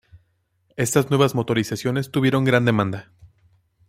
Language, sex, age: Spanish, male, 19-29